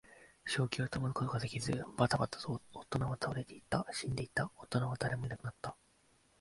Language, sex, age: Japanese, male, 19-29